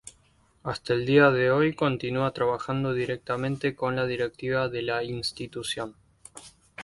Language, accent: Spanish, Rioplatense: Argentina, Uruguay, este de Bolivia, Paraguay